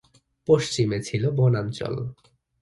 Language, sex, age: Bengali, male, 19-29